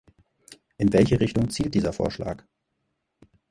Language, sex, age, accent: German, male, 30-39, Deutschland Deutsch